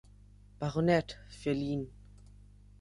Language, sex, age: German, male, under 19